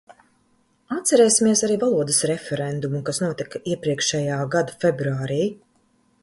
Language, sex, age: Latvian, female, 40-49